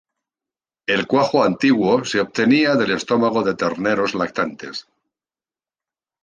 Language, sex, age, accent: Spanish, male, 50-59, España: Centro-Sur peninsular (Madrid, Toledo, Castilla-La Mancha)